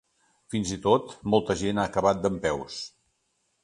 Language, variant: Catalan, Central